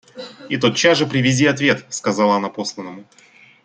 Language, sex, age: Russian, male, 19-29